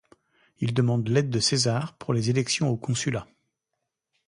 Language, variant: French, Français de métropole